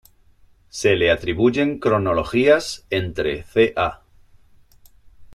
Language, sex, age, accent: Spanish, male, 40-49, España: Sur peninsular (Andalucia, Extremadura, Murcia)